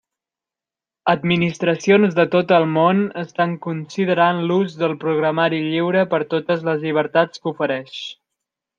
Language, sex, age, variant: Catalan, male, 19-29, Central